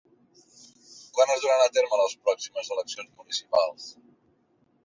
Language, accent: Catalan, gironí